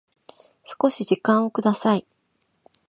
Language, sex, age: Japanese, female, 40-49